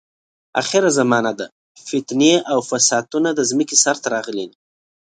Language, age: Pashto, 30-39